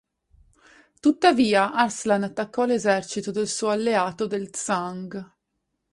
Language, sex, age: Italian, female, 30-39